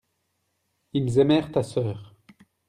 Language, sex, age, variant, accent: French, male, 30-39, Français d'Europe, Français de Belgique